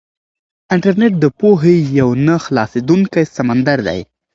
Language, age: Pashto, 19-29